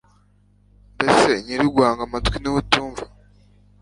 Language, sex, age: Kinyarwanda, male, under 19